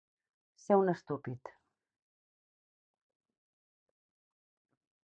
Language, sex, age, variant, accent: Catalan, female, 40-49, Central, Camp de Tarragona